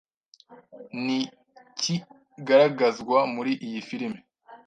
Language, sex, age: Kinyarwanda, male, 19-29